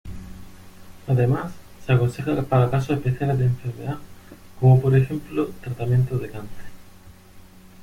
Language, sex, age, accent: Spanish, male, 40-49, España: Sur peninsular (Andalucia, Extremadura, Murcia)